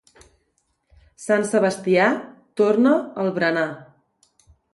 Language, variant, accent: Catalan, Central, central